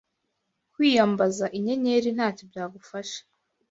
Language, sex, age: Kinyarwanda, female, 19-29